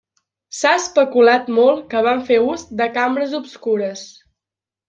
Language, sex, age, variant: Catalan, female, under 19, Central